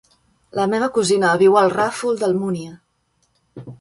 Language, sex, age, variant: Catalan, female, 30-39, Central